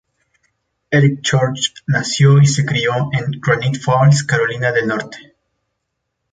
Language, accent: Spanish, México